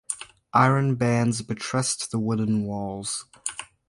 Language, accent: English, Canadian English